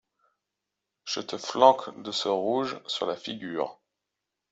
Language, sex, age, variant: French, male, 30-39, Français de métropole